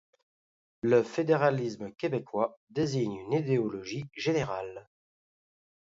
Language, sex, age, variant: French, male, 40-49, Français de métropole